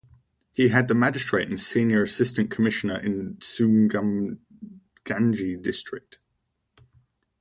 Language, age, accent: English, 19-29, Australian English